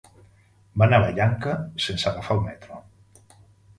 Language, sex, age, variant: Catalan, male, 50-59, Central